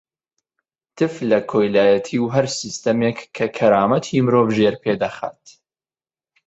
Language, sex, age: Central Kurdish, male, 19-29